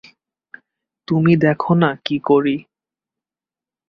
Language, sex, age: Bengali, male, 19-29